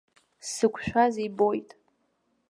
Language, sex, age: Abkhazian, female, under 19